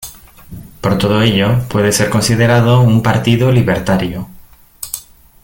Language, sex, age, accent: Spanish, male, 30-39, España: Centro-Sur peninsular (Madrid, Toledo, Castilla-La Mancha)